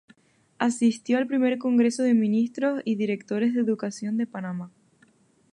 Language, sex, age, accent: Spanish, female, 19-29, España: Islas Canarias